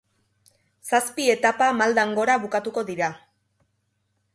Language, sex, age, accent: Basque, female, 19-29, Erdialdekoa edo Nafarra (Gipuzkoa, Nafarroa)